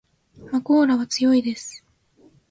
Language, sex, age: Japanese, female, under 19